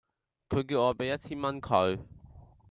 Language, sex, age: Cantonese, male, under 19